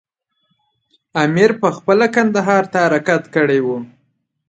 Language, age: Pashto, 19-29